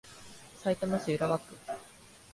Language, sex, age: Japanese, female, 19-29